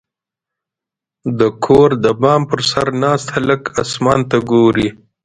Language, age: Pashto, 30-39